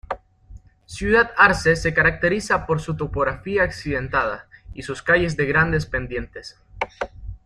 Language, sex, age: Spanish, male, 19-29